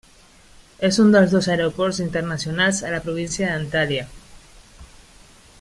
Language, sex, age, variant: Catalan, female, 30-39, Central